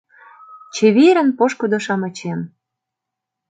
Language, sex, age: Mari, female, 30-39